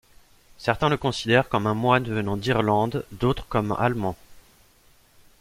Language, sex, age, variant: French, male, 19-29, Français de métropole